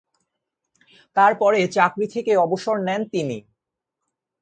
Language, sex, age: Bengali, male, 19-29